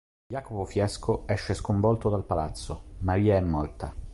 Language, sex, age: Italian, male, 30-39